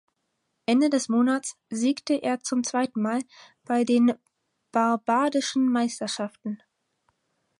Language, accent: German, Deutschland Deutsch